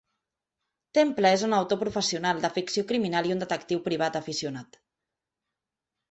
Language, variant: Catalan, Central